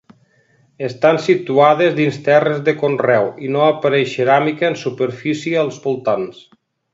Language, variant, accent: Catalan, Nord-Occidental, nord-occidental